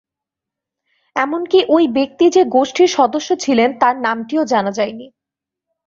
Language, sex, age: Bengali, female, 19-29